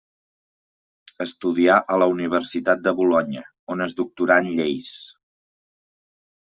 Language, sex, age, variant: Catalan, male, 40-49, Central